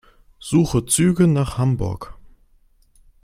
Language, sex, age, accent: German, male, 19-29, Deutschland Deutsch